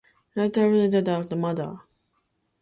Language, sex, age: English, female, 19-29